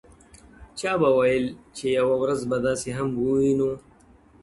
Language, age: Pashto, 19-29